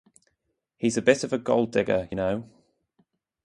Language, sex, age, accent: English, male, 19-29, England English